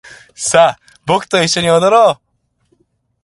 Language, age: Japanese, 19-29